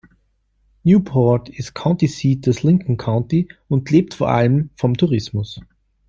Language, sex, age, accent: German, male, 19-29, Österreichisches Deutsch